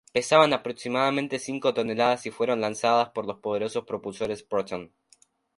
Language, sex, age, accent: Spanish, male, under 19, Rioplatense: Argentina, Uruguay, este de Bolivia, Paraguay